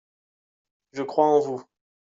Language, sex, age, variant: French, male, 19-29, Français de métropole